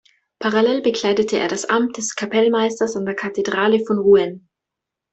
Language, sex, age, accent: German, female, 19-29, Österreichisches Deutsch